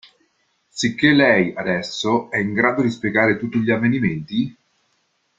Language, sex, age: Italian, male, 30-39